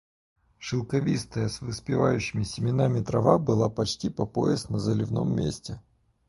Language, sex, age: Russian, male, 30-39